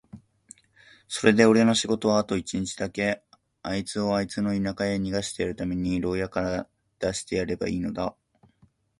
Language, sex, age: Japanese, male, 19-29